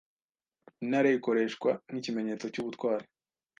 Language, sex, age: Kinyarwanda, male, 19-29